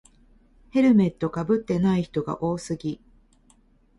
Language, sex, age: Japanese, female, 50-59